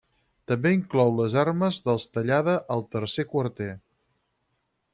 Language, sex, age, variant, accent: Catalan, male, 50-59, Central, central